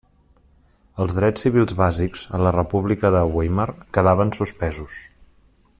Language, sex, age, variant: Catalan, male, 30-39, Central